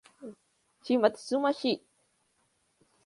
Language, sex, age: Spanish, female, 19-29